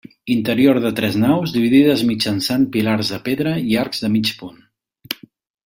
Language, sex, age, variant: Catalan, male, 50-59, Central